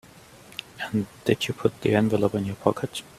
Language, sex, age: English, male, 40-49